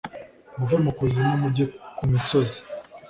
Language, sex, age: Kinyarwanda, male, 19-29